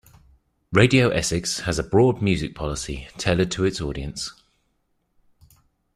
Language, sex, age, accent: English, male, 30-39, England English